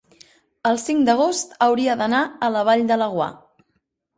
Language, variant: Catalan, Central